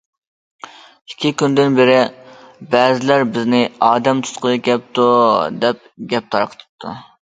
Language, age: Uyghur, 19-29